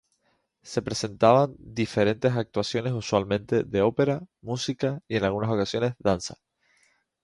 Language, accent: Spanish, España: Islas Canarias